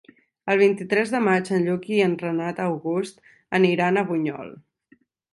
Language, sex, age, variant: Catalan, female, 19-29, Central